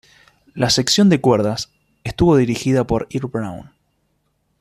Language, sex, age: Spanish, male, 19-29